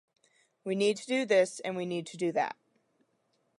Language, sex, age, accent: English, female, under 19, United States English